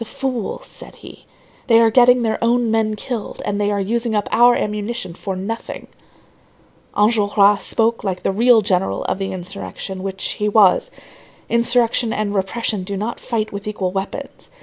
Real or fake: real